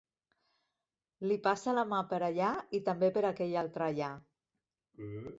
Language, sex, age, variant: Catalan, female, 50-59, Central